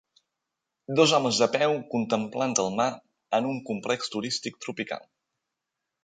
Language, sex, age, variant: Catalan, male, 19-29, Balear